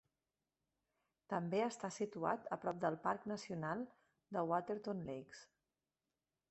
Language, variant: Catalan, Central